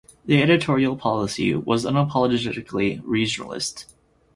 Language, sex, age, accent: English, male, 19-29, United States English